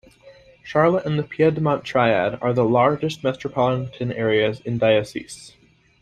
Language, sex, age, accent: English, male, under 19, United States English